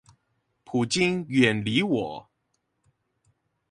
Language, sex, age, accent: Chinese, male, 19-29, 出生地：臺北市